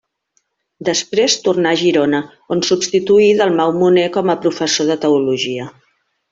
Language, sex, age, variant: Catalan, female, 50-59, Central